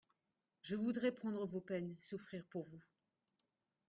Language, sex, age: French, female, 50-59